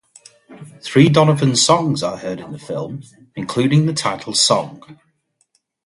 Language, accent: English, England English